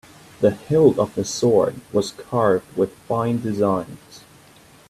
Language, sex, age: English, male, 19-29